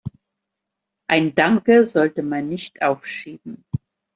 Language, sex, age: German, female, 60-69